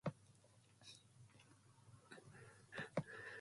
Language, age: English, 19-29